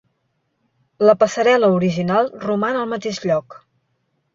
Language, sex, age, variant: Catalan, female, 19-29, Central